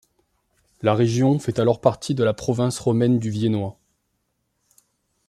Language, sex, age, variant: French, male, 30-39, Français de métropole